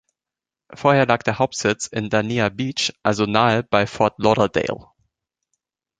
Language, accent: German, Deutschland Deutsch